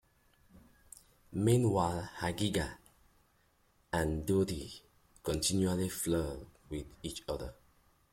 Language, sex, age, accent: English, male, 19-29, England English